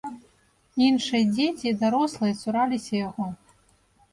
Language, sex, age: Belarusian, female, 30-39